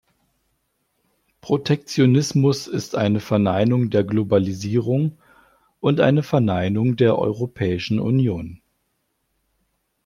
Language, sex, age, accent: German, male, 40-49, Deutschland Deutsch